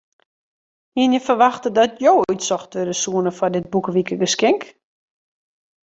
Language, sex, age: Western Frisian, female, 40-49